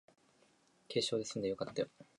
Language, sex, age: Japanese, male, 19-29